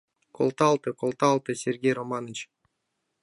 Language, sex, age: Mari, male, 19-29